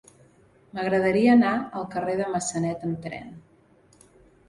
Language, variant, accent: Catalan, Central, central